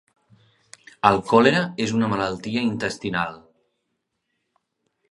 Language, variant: Catalan, Central